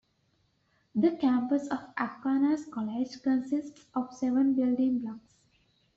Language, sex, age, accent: English, female, 19-29, England English